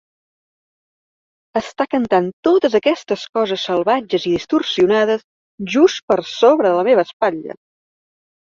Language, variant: Catalan, Central